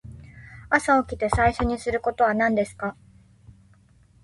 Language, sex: Japanese, female